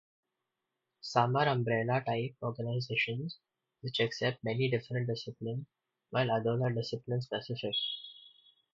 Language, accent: English, India and South Asia (India, Pakistan, Sri Lanka)